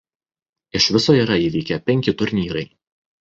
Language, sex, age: Lithuanian, male, 19-29